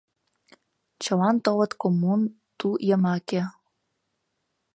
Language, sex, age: Mari, female, 19-29